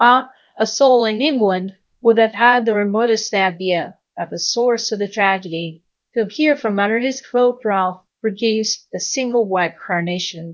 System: TTS, VITS